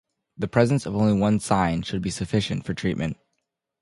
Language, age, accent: English, 19-29, United States English